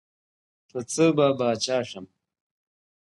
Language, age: Pashto, 30-39